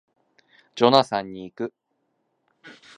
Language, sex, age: Japanese, male, 19-29